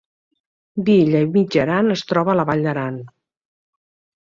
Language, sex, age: Catalan, female, 50-59